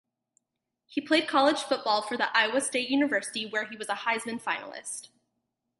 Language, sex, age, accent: English, female, under 19, United States English